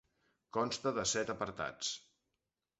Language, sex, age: Catalan, male, 50-59